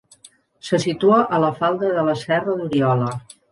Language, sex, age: Catalan, female, 50-59